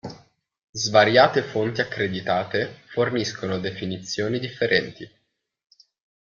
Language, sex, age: Italian, male, 19-29